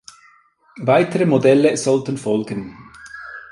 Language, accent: German, Schweizerdeutsch